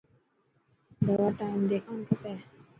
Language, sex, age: Dhatki, female, 19-29